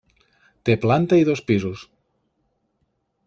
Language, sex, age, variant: Catalan, male, 19-29, Central